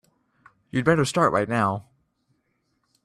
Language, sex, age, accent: English, male, under 19, United States English